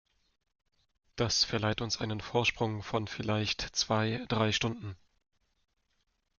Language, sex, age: German, male, 40-49